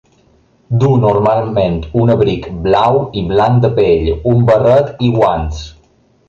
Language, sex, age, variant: Catalan, male, 19-29, Balear